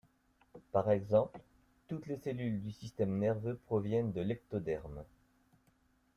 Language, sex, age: French, male, 50-59